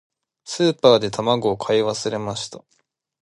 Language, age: Japanese, 19-29